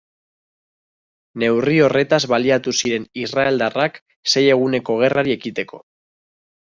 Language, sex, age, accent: Basque, male, 19-29, Mendebalekoa (Araba, Bizkaia, Gipuzkoako mendebaleko herri batzuk)